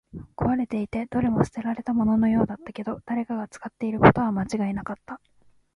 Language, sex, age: Japanese, female, 19-29